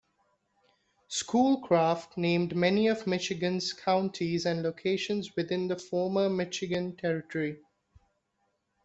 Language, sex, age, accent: English, male, 19-29, India and South Asia (India, Pakistan, Sri Lanka)